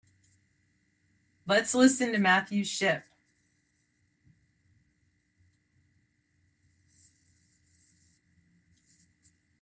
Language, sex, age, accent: English, female, 60-69, United States English